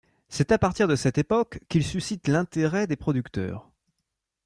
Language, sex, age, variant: French, male, 19-29, Français de métropole